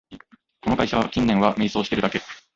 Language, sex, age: Japanese, male, 19-29